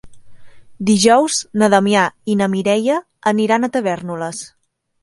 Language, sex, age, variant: Catalan, female, 19-29, Central